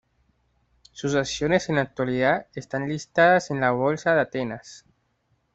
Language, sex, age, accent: Spanish, male, 19-29, Caribe: Cuba, Venezuela, Puerto Rico, República Dominicana, Panamá, Colombia caribeña, México caribeño, Costa del golfo de México